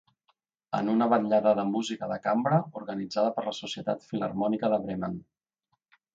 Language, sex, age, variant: Catalan, male, 40-49, Central